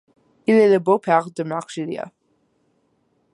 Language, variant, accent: French, Français d'Amérique du Nord, Français du Canada